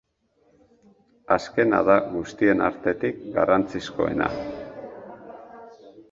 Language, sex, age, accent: Basque, male, 50-59, Mendebalekoa (Araba, Bizkaia, Gipuzkoako mendebaleko herri batzuk)